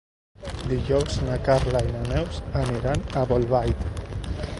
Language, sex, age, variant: Catalan, male, 40-49, Central